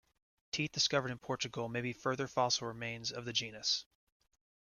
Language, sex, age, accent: English, male, 19-29, United States English